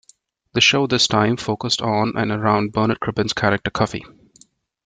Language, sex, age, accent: English, male, 40-49, India and South Asia (India, Pakistan, Sri Lanka)